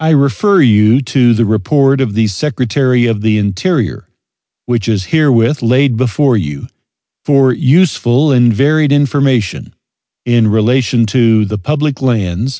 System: none